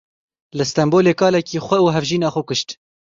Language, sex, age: Kurdish, male, 19-29